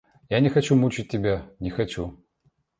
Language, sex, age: Russian, male, 40-49